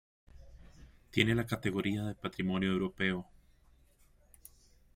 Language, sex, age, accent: Spanish, male, 19-29, América central